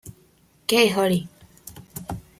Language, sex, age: Spanish, female, 19-29